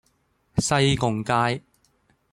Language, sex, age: Cantonese, male, 19-29